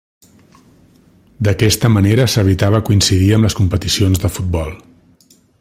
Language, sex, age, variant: Catalan, male, 40-49, Central